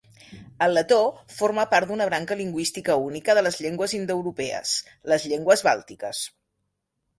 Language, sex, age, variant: Catalan, female, 50-59, Central